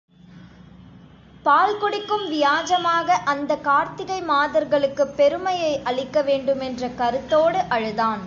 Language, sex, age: Tamil, female, under 19